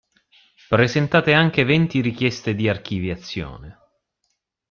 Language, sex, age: Italian, male, 30-39